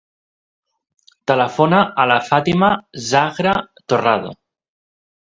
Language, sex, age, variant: Catalan, male, 19-29, Central